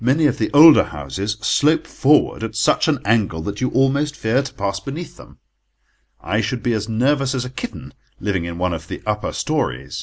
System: none